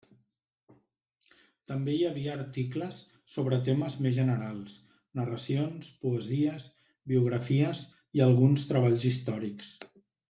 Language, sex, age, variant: Catalan, male, 50-59, Central